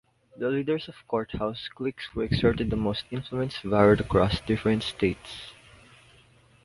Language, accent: English, Filipino